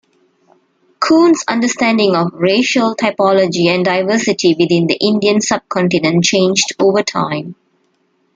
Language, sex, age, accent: English, female, 30-39, Malaysian English